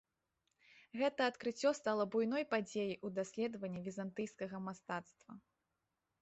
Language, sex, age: Belarusian, female, 19-29